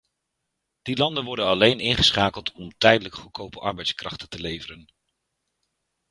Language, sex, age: Dutch, male, 40-49